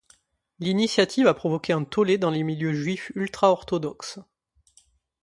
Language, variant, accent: French, Français d'Europe, Français du sud de la France